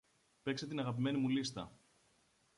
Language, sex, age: Greek, male, 30-39